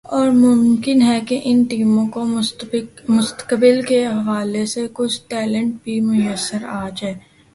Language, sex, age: Urdu, female, 19-29